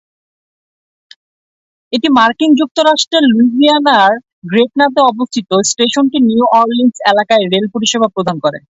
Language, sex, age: Bengali, male, 19-29